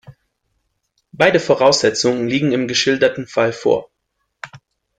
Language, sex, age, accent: German, male, 30-39, Deutschland Deutsch